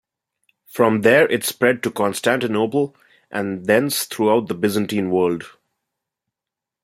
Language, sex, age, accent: English, male, 19-29, India and South Asia (India, Pakistan, Sri Lanka)